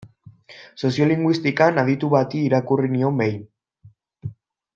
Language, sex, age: Basque, male, 19-29